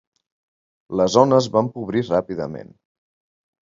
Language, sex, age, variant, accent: Catalan, male, 19-29, Central, central